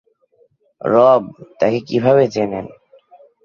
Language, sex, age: Bengali, male, 19-29